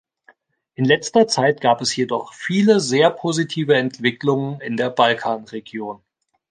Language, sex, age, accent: German, male, 40-49, Deutschland Deutsch